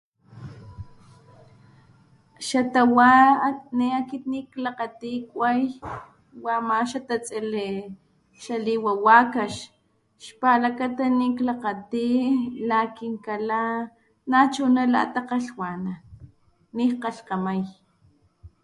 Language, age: Papantla Totonac, 30-39